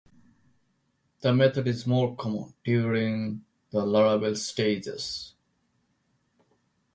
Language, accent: English, India and South Asia (India, Pakistan, Sri Lanka)